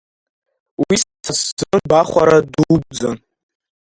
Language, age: Abkhazian, under 19